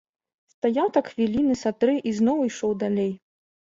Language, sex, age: Belarusian, female, 19-29